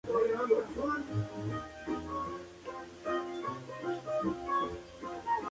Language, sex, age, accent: Spanish, male, 19-29, México